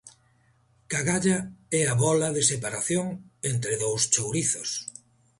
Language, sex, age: Galician, male, 50-59